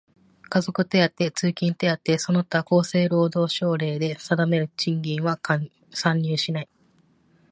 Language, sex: Japanese, female